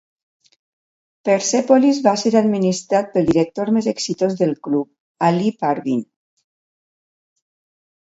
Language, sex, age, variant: Catalan, female, 50-59, Valencià meridional